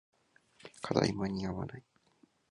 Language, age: Japanese, 19-29